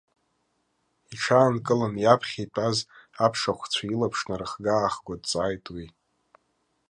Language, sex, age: Abkhazian, male, 30-39